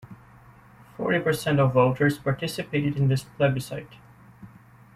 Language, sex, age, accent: English, male, 19-29, United States English